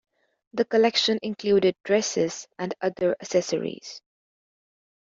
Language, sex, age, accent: English, female, under 19, United States English